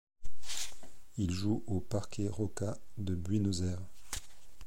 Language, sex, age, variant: French, male, 40-49, Français de métropole